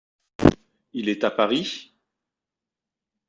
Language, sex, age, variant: French, male, 30-39, Français de métropole